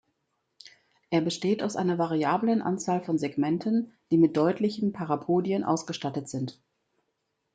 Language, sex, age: German, female, 50-59